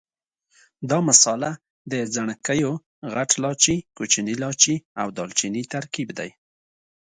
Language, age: Pashto, 30-39